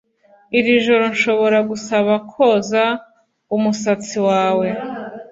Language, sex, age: Kinyarwanda, female, 19-29